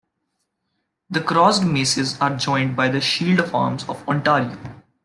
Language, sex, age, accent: English, male, 19-29, India and South Asia (India, Pakistan, Sri Lanka)